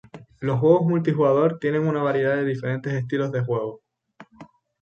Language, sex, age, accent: Spanish, male, 19-29, España: Islas Canarias